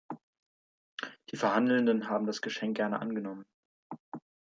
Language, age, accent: German, 19-29, Deutschland Deutsch